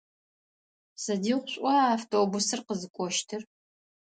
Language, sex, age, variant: Adyghe, female, 50-59, Адыгабзэ (Кирил, пстэумэ зэдыряе)